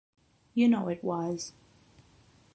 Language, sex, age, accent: English, female, 19-29, United States English; England English